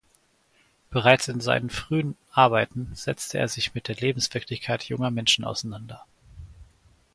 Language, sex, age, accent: German, male, 19-29, Deutschland Deutsch